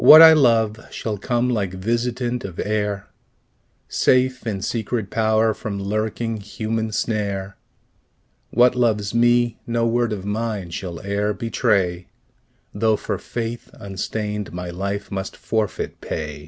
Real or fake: real